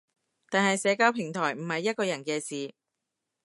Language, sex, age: Cantonese, female, 30-39